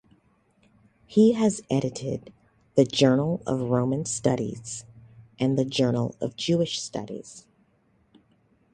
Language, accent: English, United States English